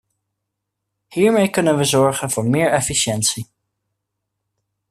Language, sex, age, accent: Dutch, male, 19-29, Nederlands Nederlands